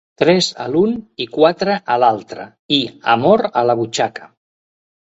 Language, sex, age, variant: Catalan, male, 60-69, Central